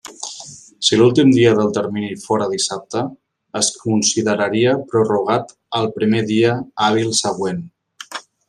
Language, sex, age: Catalan, male, 40-49